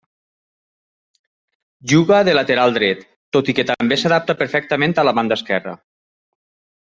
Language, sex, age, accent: Catalan, male, 40-49, valencià